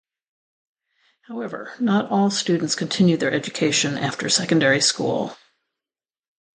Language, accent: English, United States English